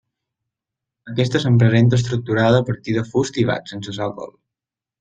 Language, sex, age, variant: Catalan, male, 19-29, Balear